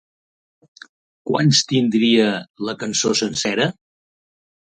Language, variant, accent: Catalan, Central, central